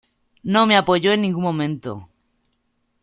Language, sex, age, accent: Spanish, male, 30-39, España: Centro-Sur peninsular (Madrid, Toledo, Castilla-La Mancha)